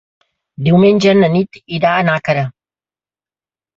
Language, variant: Catalan, Central